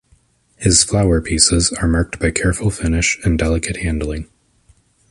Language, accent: English, United States English